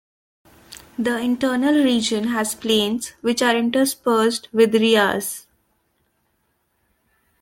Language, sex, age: English, female, 19-29